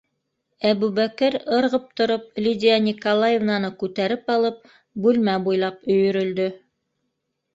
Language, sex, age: Bashkir, female, 50-59